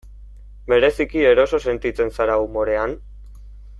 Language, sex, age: Basque, male, 19-29